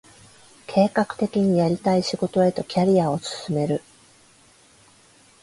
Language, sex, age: Japanese, female, 30-39